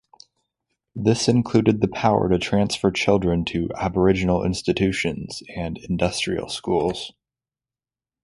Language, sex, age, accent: English, male, 19-29, United States English